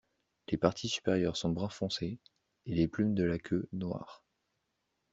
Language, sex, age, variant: French, male, 19-29, Français de métropole